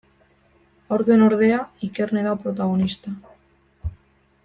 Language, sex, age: Basque, female, 19-29